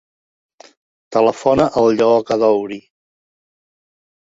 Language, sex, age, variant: Catalan, male, 70-79, Central